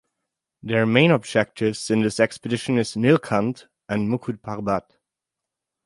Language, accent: English, England English